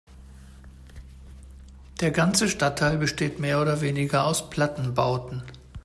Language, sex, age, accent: German, male, 50-59, Deutschland Deutsch